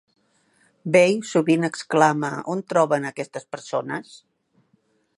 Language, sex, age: Catalan, female, 50-59